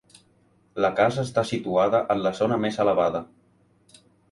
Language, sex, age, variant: Catalan, male, under 19, Central